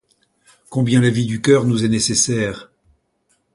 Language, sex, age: French, male, 60-69